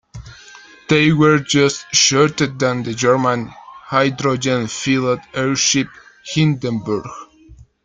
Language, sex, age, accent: English, male, 19-29, United States English